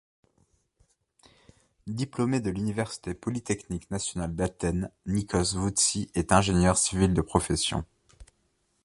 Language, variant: French, Français de métropole